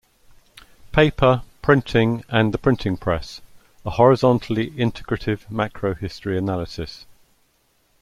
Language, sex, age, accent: English, male, 60-69, England English